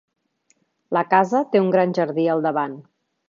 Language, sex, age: Catalan, female, 50-59